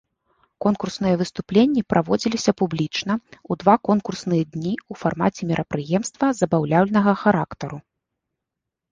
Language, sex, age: Belarusian, female, 19-29